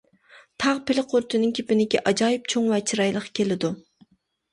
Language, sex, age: Uyghur, female, 19-29